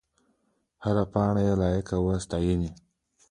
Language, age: Pashto, under 19